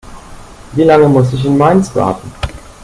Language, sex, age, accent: German, male, 40-49, Deutschland Deutsch